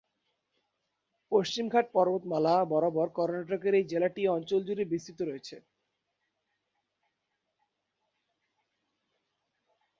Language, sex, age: Bengali, male, 19-29